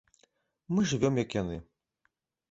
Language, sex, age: Belarusian, male, 19-29